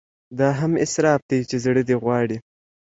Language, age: Pashto, 30-39